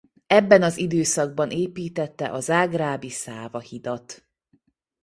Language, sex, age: Hungarian, female, 30-39